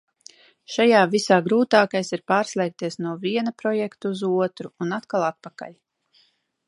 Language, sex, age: Latvian, female, 40-49